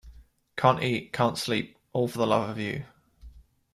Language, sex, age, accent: English, male, 30-39, England English